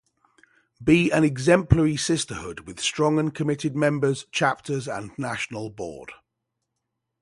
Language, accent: English, England English